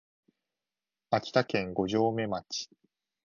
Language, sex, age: Japanese, male, 19-29